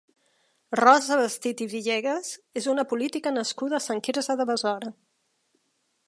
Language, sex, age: Catalan, female, 50-59